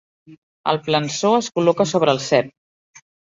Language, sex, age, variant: Catalan, female, 40-49, Central